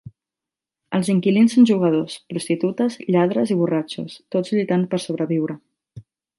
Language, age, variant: Catalan, 19-29, Central